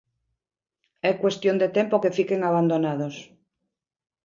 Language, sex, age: Galician, female, 60-69